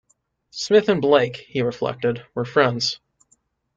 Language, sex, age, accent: English, male, 19-29, United States English